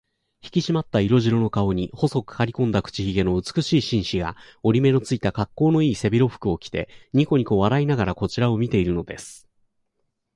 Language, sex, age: Japanese, male, 40-49